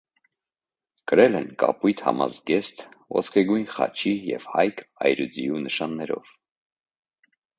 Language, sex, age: Armenian, male, 30-39